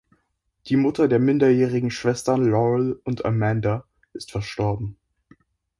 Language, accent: German, Deutschland Deutsch